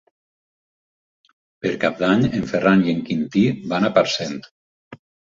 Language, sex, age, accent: Catalan, male, 50-59, valencià